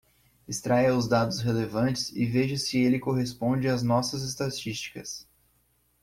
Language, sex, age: Portuguese, male, 19-29